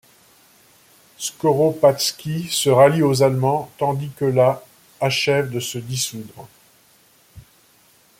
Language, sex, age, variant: French, male, 50-59, Français de métropole